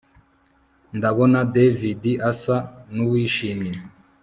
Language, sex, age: Kinyarwanda, male, 19-29